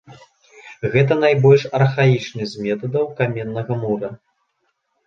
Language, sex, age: Belarusian, male, 19-29